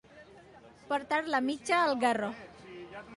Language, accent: Catalan, aprenent (recent, des d'altres llengües)